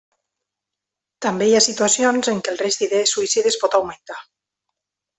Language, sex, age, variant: Catalan, female, 30-39, Nord-Occidental